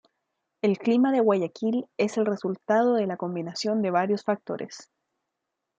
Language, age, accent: Spanish, 19-29, Chileno: Chile, Cuyo